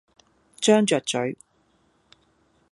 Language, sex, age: Cantonese, female, 40-49